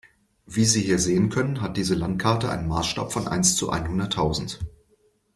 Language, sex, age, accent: German, male, 50-59, Deutschland Deutsch